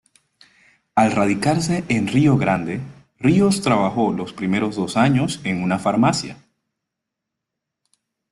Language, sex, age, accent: Spanish, male, 30-39, Caribe: Cuba, Venezuela, Puerto Rico, República Dominicana, Panamá, Colombia caribeña, México caribeño, Costa del golfo de México